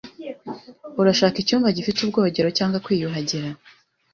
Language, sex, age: Kinyarwanda, female, 19-29